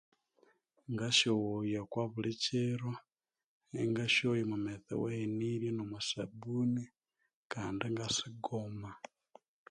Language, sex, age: Konzo, male, 19-29